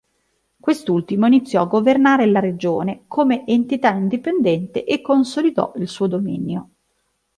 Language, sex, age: Italian, female, 30-39